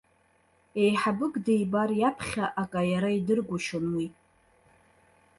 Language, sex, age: Abkhazian, female, 30-39